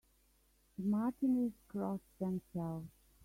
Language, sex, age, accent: English, female, 50-59, Australian English